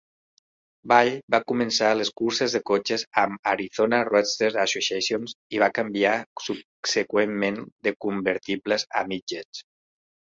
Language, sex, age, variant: Catalan, male, 40-49, Central